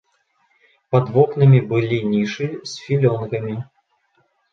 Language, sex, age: Belarusian, male, 19-29